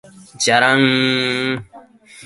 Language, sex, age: Japanese, male, 19-29